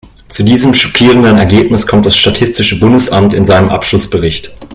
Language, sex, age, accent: German, male, 19-29, Deutschland Deutsch